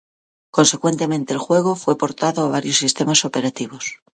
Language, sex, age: Spanish, female, 40-49